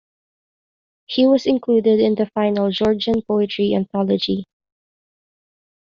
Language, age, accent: English, 19-29, Filipino